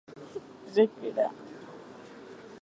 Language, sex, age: Guarani, female, 19-29